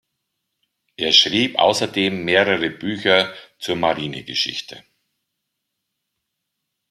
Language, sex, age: German, male, 50-59